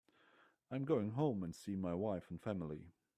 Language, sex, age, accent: English, male, 30-39, England English